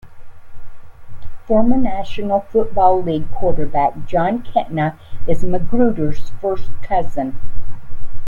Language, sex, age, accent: English, female, 70-79, United States English